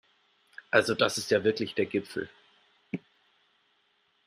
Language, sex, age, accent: German, male, 30-39, Deutschland Deutsch